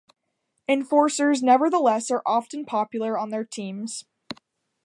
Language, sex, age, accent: English, female, under 19, United States English